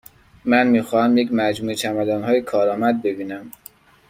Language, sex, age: Persian, male, 19-29